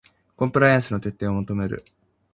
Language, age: Japanese, 19-29